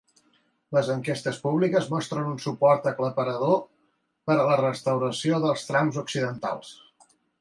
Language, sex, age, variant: Catalan, male, 40-49, Central